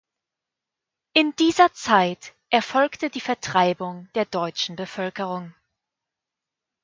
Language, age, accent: German, 19-29, Deutschland Deutsch